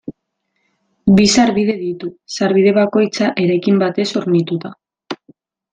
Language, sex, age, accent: Basque, female, 19-29, Mendebalekoa (Araba, Bizkaia, Gipuzkoako mendebaleko herri batzuk)